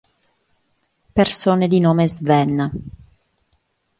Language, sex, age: Italian, female, 30-39